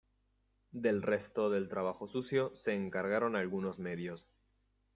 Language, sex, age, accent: Spanish, male, 19-29, Rioplatense: Argentina, Uruguay, este de Bolivia, Paraguay